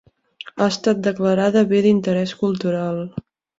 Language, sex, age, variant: Catalan, female, 40-49, Central